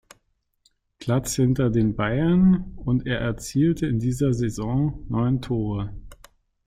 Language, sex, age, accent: German, male, 50-59, Deutschland Deutsch